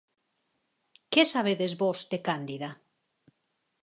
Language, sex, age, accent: Galician, female, 50-59, Normativo (estándar)